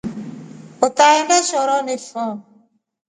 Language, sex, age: Rombo, female, 40-49